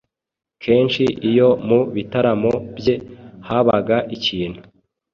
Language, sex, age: Kinyarwanda, male, 40-49